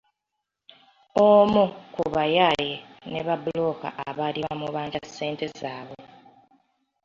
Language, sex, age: Ganda, female, 19-29